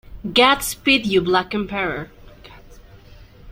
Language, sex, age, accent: Spanish, female, 19-29, Andino-Pacífico: Colombia, Perú, Ecuador, oeste de Bolivia y Venezuela andina